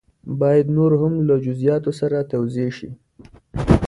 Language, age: Pashto, 30-39